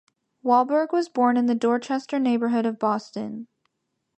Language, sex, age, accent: English, female, under 19, United States English